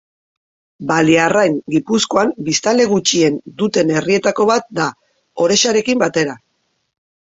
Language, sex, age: Basque, female, 40-49